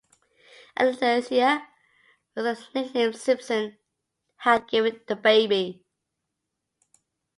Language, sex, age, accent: English, female, 40-49, Scottish English